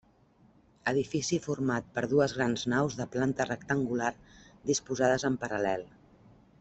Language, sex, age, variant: Catalan, female, 50-59, Central